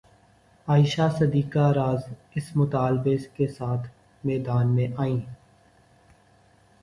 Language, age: Urdu, 19-29